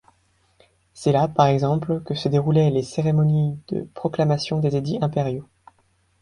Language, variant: French, Français de métropole